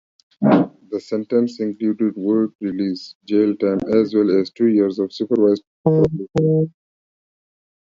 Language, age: English, 30-39